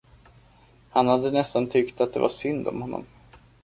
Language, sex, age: Swedish, male, 19-29